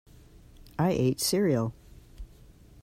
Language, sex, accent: English, female, United States English